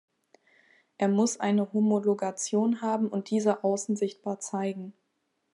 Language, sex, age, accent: German, female, 19-29, Deutschland Deutsch